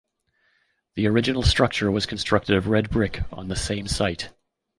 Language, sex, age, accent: English, male, 40-49, Canadian English